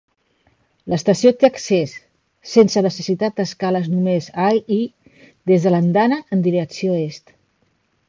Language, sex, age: Catalan, female, 50-59